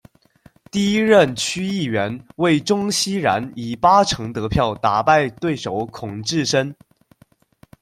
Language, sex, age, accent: Chinese, male, under 19, 出生地：江西省